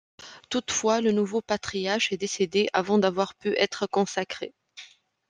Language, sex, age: French, female, 19-29